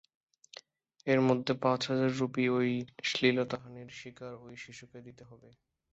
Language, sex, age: Bengali, male, 19-29